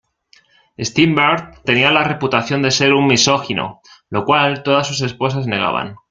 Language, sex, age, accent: Spanish, male, 19-29, España: Centro-Sur peninsular (Madrid, Toledo, Castilla-La Mancha)